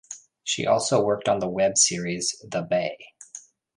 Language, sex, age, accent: English, male, 30-39, United States English